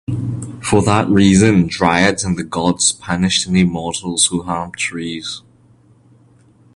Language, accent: English, Malaysian English